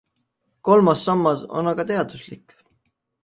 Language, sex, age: Estonian, male, 19-29